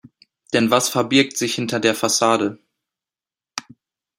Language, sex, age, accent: German, male, under 19, Deutschland Deutsch